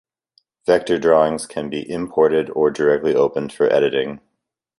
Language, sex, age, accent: English, male, 30-39, United States English